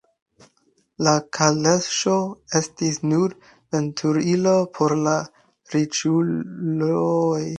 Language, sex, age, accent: Esperanto, male, 19-29, Internacia